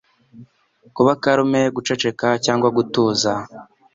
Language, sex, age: Kinyarwanda, male, 19-29